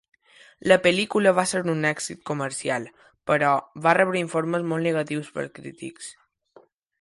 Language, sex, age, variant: Catalan, male, under 19, Balear